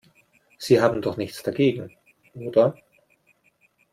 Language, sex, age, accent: German, male, 50-59, Österreichisches Deutsch